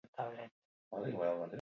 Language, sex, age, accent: Basque, female, 40-49, Mendebalekoa (Araba, Bizkaia, Gipuzkoako mendebaleko herri batzuk)